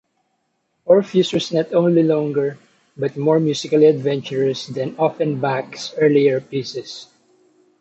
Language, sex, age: English, male, 19-29